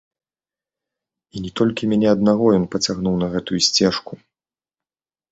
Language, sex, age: Belarusian, male, 30-39